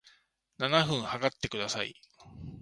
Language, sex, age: Japanese, male, 50-59